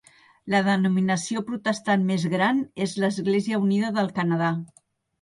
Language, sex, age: Catalan, female, 60-69